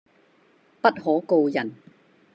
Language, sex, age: Cantonese, female, 60-69